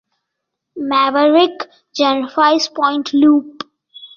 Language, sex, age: English, female, 19-29